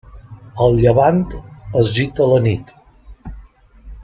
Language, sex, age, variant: Catalan, male, 40-49, Central